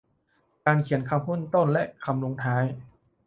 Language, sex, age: Thai, male, 19-29